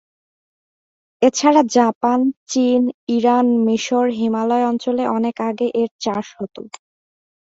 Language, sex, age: Bengali, female, 19-29